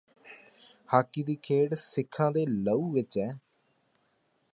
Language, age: Punjabi, 30-39